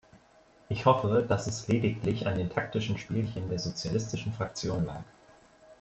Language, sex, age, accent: German, male, 19-29, Deutschland Deutsch